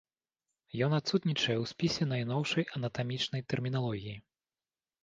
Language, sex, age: Belarusian, male, 30-39